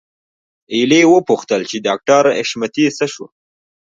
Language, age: Pashto, 19-29